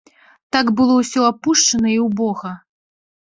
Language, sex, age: Belarusian, female, 30-39